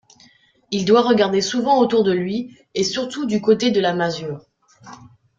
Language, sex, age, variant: French, female, 19-29, Français de métropole